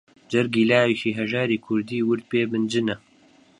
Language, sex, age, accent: Central Kurdish, male, 19-29, سۆرانی